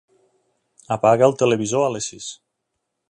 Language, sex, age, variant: Catalan, male, 40-49, Nord-Occidental